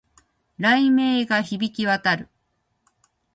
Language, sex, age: Japanese, female, 50-59